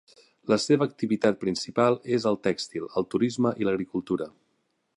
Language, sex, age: Catalan, male, 30-39